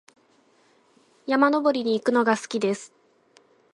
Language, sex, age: Japanese, female, 19-29